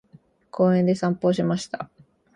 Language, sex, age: Japanese, female, 19-29